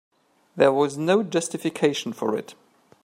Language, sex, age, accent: English, male, 30-39, England English